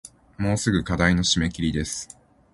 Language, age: Japanese, 19-29